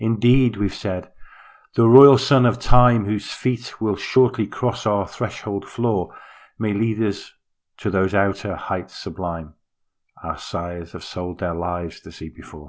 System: none